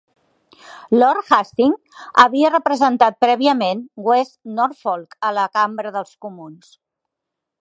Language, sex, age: Catalan, female, 50-59